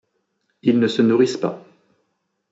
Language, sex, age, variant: French, male, 40-49, Français de métropole